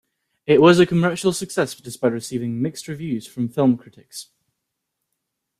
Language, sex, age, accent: English, male, 19-29, England English